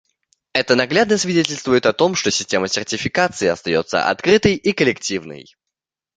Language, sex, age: Russian, male, 19-29